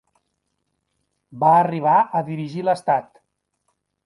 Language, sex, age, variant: Catalan, male, 50-59, Nord-Occidental